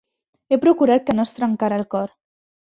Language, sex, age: Catalan, female, under 19